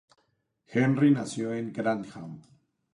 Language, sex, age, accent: Spanish, male, 50-59, Andino-Pacífico: Colombia, Perú, Ecuador, oeste de Bolivia y Venezuela andina